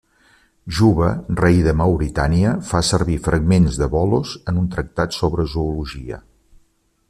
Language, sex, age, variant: Catalan, male, 50-59, Central